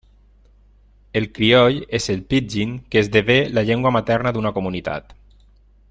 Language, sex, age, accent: Catalan, male, 40-49, valencià